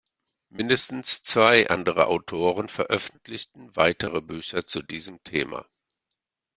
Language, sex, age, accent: German, male, 60-69, Deutschland Deutsch